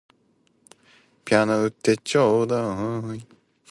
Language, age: Japanese, 19-29